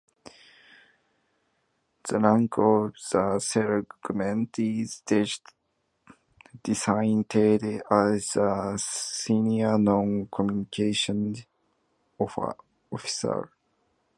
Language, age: English, 19-29